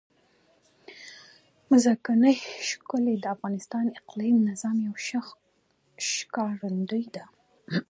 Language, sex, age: Pashto, female, 19-29